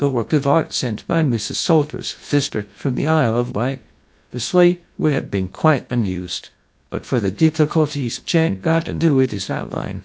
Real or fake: fake